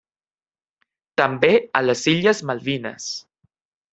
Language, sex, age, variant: Catalan, male, 19-29, Central